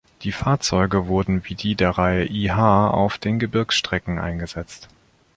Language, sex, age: German, male, 30-39